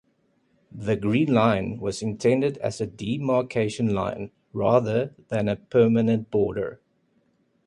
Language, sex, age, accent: English, male, 30-39, Southern African (South Africa, Zimbabwe, Namibia)